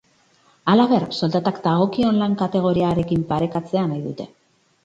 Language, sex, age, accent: Basque, female, 30-39, Mendebalekoa (Araba, Bizkaia, Gipuzkoako mendebaleko herri batzuk)